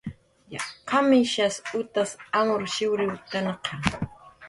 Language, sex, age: Jaqaru, female, 40-49